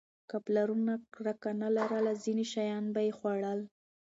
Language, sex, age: Pashto, female, 19-29